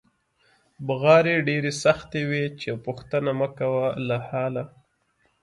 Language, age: Pashto, 19-29